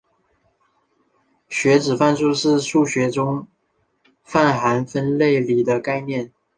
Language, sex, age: Chinese, male, under 19